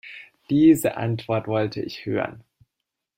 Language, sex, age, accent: German, female, 19-29, Deutschland Deutsch